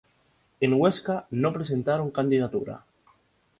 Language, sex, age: Spanish, male, 19-29